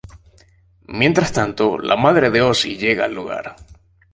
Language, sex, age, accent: Spanish, male, 19-29, Caribe: Cuba, Venezuela, Puerto Rico, República Dominicana, Panamá, Colombia caribeña, México caribeño, Costa del golfo de México